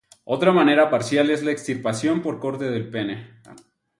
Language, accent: Spanish, México